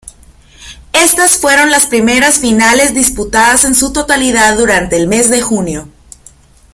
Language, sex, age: Spanish, female, 19-29